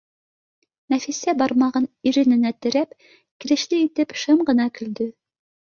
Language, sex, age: Bashkir, female, 50-59